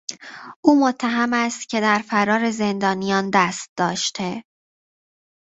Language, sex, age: Persian, female, 19-29